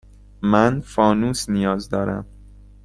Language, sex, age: Persian, male, 19-29